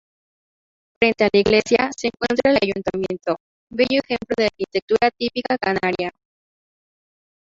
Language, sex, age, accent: Spanish, female, 19-29, México